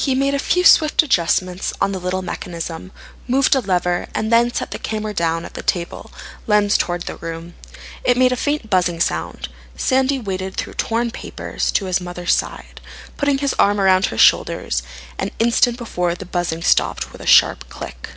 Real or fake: real